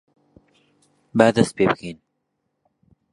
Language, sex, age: Central Kurdish, male, 30-39